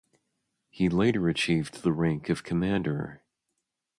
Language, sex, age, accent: English, male, 19-29, United States English